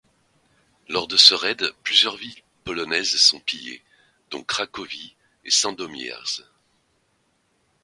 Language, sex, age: French, male, 50-59